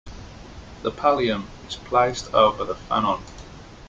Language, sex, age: English, male, 19-29